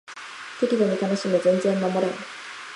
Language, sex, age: Japanese, female, 19-29